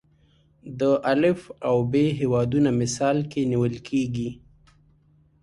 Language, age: Pashto, 19-29